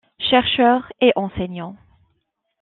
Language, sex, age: French, female, 30-39